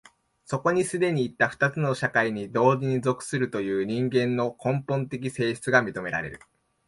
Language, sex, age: Japanese, male, 19-29